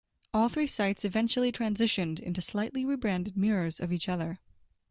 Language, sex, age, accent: English, female, 19-29, United States English